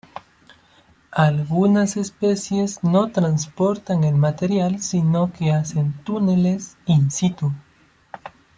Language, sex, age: Spanish, male, 19-29